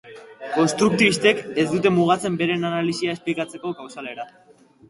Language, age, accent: Basque, under 19, Mendebalekoa (Araba, Bizkaia, Gipuzkoako mendebaleko herri batzuk)